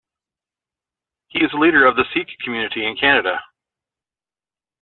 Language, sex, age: English, male, 40-49